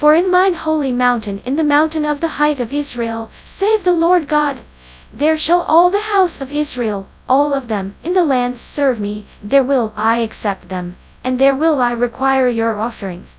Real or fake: fake